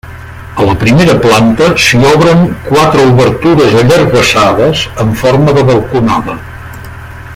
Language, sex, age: Catalan, male, 60-69